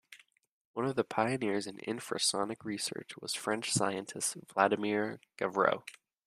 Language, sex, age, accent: English, male, 19-29, United States English